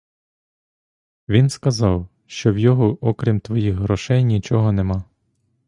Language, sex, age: Ukrainian, male, 19-29